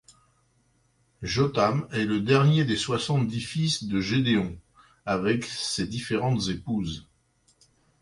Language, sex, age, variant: French, male, 60-69, Français de métropole